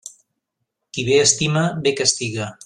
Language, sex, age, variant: Catalan, male, 40-49, Central